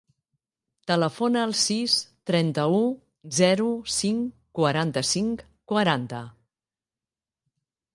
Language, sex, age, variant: Catalan, female, 50-59, Central